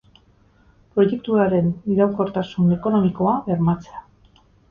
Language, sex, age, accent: Basque, female, 50-59, Erdialdekoa edo Nafarra (Gipuzkoa, Nafarroa)